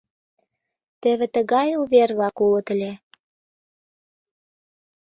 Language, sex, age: Mari, female, 19-29